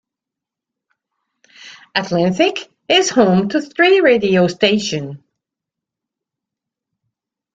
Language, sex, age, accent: English, female, 50-59, England English